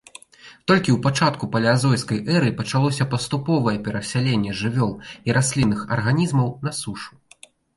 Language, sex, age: Belarusian, male, 19-29